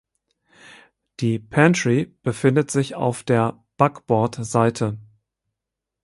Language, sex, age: German, male, 50-59